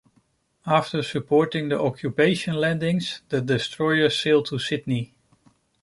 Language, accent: English, United States English